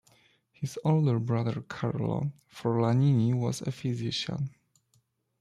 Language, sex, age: English, male, 19-29